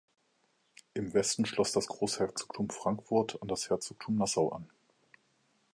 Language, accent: German, Deutschland Deutsch